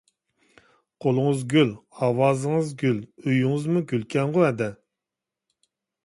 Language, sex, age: Uyghur, male, 40-49